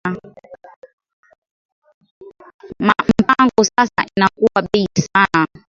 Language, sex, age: Swahili, female, 30-39